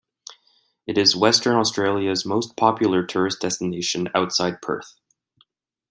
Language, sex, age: English, male, 19-29